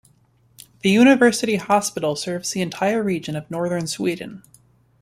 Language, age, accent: English, 19-29, United States English